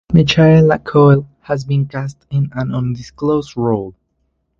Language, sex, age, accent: English, male, under 19, United States English